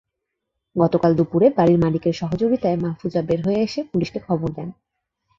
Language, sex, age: Bengali, female, 19-29